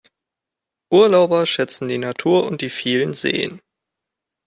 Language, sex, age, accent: German, male, 30-39, Deutschland Deutsch